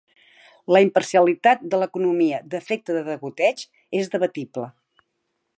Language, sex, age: Catalan, female, 60-69